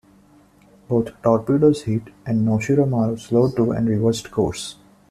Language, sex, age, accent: English, male, 19-29, India and South Asia (India, Pakistan, Sri Lanka)